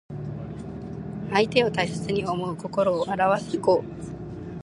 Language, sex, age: Japanese, female, under 19